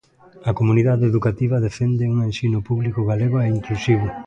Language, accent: Galician, Atlántico (seseo e gheada)